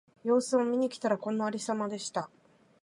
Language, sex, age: Japanese, female, 40-49